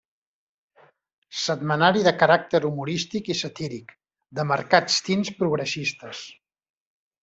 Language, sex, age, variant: Catalan, male, 40-49, Central